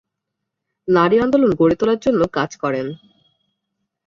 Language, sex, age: Bengali, female, 19-29